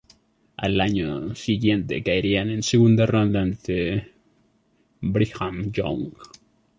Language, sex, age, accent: Spanish, male, 19-29, México